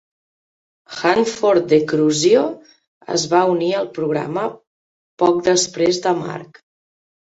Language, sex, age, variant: Catalan, female, 40-49, Central